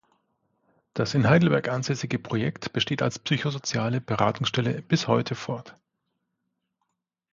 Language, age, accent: German, 40-49, Deutschland Deutsch